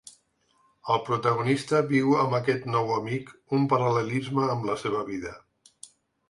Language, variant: Catalan, Central